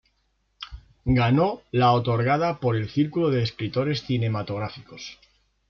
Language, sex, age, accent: Spanish, male, 40-49, España: Centro-Sur peninsular (Madrid, Toledo, Castilla-La Mancha)